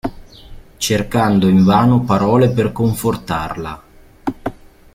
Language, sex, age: Italian, male, 40-49